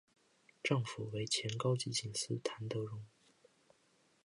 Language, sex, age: Chinese, male, under 19